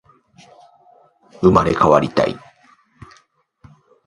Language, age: Japanese, 30-39